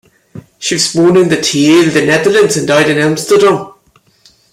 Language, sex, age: English, male, 19-29